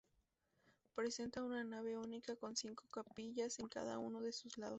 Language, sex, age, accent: Spanish, female, 19-29, México